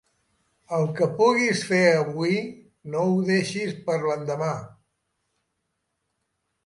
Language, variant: Catalan, Central